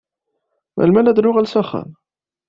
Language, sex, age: Kabyle, male, 19-29